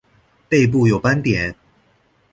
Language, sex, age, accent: Chinese, male, 19-29, 出生地：黑龙江省